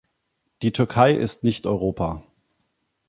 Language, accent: German, Deutschland Deutsch